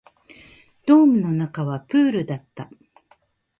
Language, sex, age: Japanese, female, 50-59